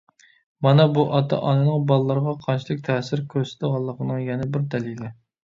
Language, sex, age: Uyghur, male, 30-39